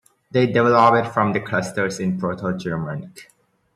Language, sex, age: English, male, 19-29